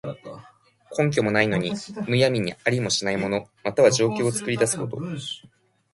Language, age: Japanese, 19-29